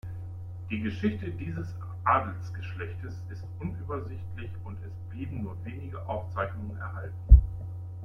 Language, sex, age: German, male, 50-59